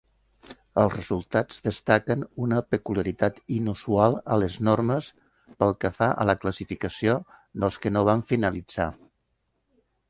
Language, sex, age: Catalan, male, 70-79